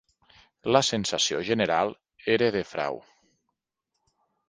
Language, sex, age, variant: Catalan, male, 40-49, Nord-Occidental